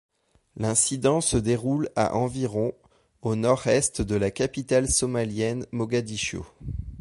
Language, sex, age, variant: French, male, 30-39, Français de métropole